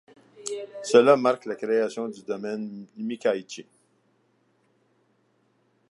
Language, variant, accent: French, Français d'Amérique du Nord, Français du Canada